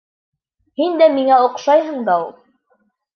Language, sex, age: Bashkir, female, 19-29